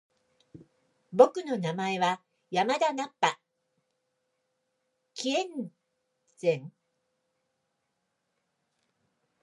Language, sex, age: Japanese, female, 50-59